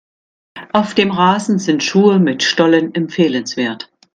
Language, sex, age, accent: German, female, 50-59, Deutschland Deutsch